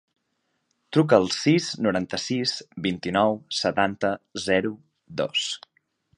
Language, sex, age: Catalan, male, 19-29